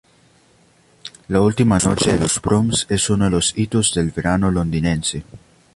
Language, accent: Spanish, Andino-Pacífico: Colombia, Perú, Ecuador, oeste de Bolivia y Venezuela andina